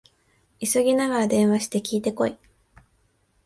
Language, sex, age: Japanese, female, 19-29